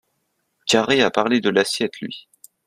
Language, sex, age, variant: French, male, under 19, Français de métropole